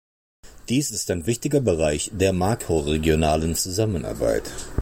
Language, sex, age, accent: German, male, 40-49, Deutschland Deutsch